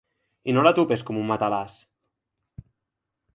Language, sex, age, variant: Catalan, male, 19-29, Central